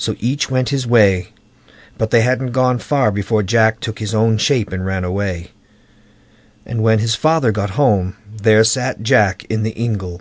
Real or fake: real